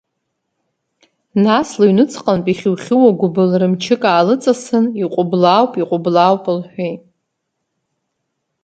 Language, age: Abkhazian, 30-39